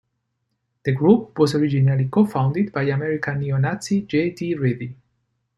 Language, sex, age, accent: English, male, 40-49, United States English